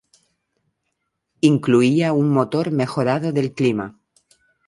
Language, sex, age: Spanish, female, 50-59